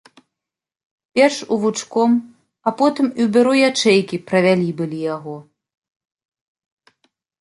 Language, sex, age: Belarusian, female, 30-39